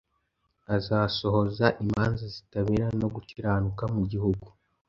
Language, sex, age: Kinyarwanda, male, under 19